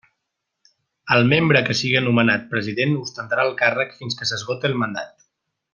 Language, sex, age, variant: Catalan, male, 30-39, Central